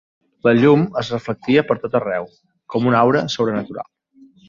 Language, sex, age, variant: Catalan, male, 30-39, Central